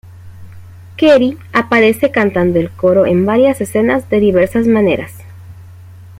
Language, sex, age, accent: Spanish, female, 30-39, América central